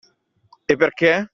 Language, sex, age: Italian, male, 19-29